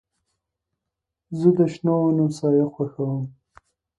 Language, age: Pashto, 19-29